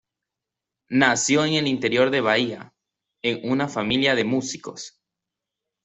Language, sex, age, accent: Spanish, male, 19-29, Andino-Pacífico: Colombia, Perú, Ecuador, oeste de Bolivia y Venezuela andina